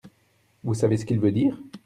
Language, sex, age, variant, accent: French, male, 30-39, Français d'Europe, Français de Belgique